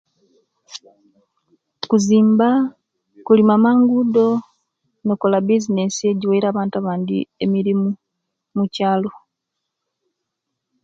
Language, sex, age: Kenyi, female, 19-29